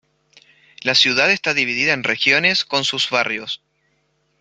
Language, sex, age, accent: Spanish, male, 19-29, Rioplatense: Argentina, Uruguay, este de Bolivia, Paraguay